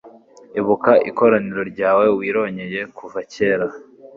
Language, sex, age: Kinyarwanda, male, 19-29